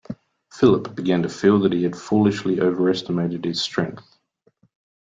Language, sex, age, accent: English, male, 30-39, Australian English